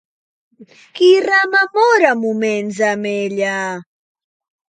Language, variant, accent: Catalan, Central, central; septentrional